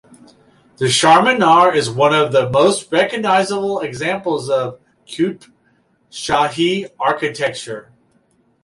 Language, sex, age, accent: English, male, 50-59, United States English